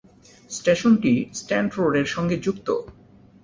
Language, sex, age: Bengali, male, 30-39